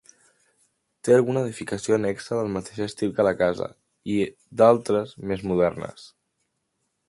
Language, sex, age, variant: Catalan, male, under 19, Central